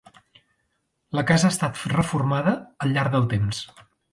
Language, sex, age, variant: Catalan, male, 30-39, Central